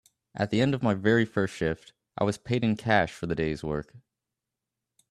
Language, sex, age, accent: English, male, 19-29, United States English